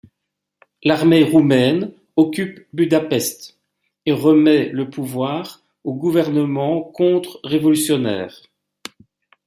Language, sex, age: French, male, 50-59